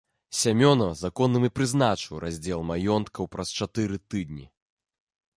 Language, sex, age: Belarusian, male, 30-39